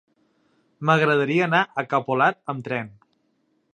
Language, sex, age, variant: Catalan, male, 30-39, Central